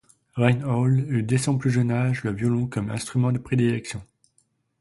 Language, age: French, 30-39